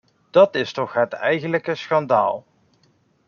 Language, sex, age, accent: Dutch, male, 30-39, Nederlands Nederlands